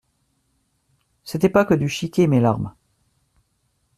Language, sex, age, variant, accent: French, male, 40-49, Français d'Amérique du Nord, Français du Canada